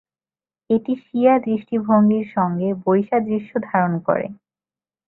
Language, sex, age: Bengali, female, 19-29